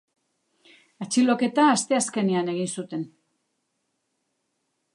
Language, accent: Basque, Mendebalekoa (Araba, Bizkaia, Gipuzkoako mendebaleko herri batzuk)